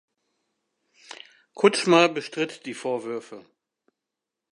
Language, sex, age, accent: German, male, 60-69, Deutschland Deutsch